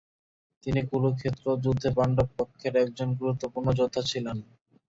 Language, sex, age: Bengali, male, 19-29